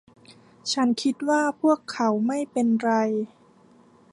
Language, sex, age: Thai, female, 19-29